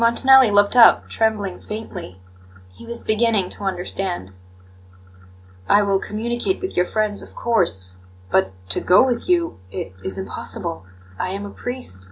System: none